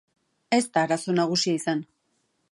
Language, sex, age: Basque, female, 40-49